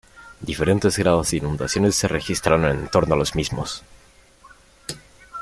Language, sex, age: Spanish, male, under 19